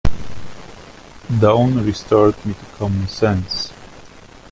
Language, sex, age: English, male, 19-29